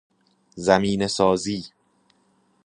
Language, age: Persian, 30-39